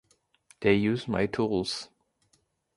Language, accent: English, United States English